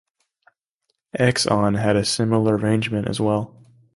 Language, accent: English, United States English